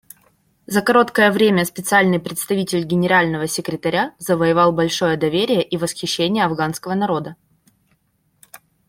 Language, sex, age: Russian, female, 19-29